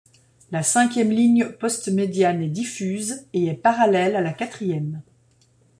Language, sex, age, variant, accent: French, female, 40-49, Français d'Europe, Français de Belgique